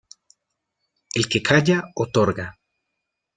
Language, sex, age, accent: Spanish, male, 30-39, Andino-Pacífico: Colombia, Perú, Ecuador, oeste de Bolivia y Venezuela andina